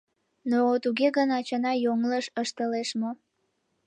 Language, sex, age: Mari, female, under 19